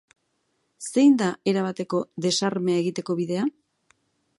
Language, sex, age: Basque, female, 40-49